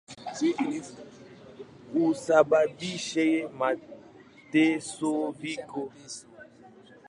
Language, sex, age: Swahili, male, 19-29